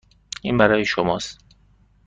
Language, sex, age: Persian, male, 19-29